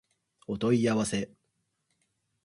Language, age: Japanese, 19-29